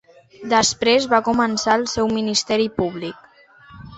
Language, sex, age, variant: Catalan, female, under 19, Central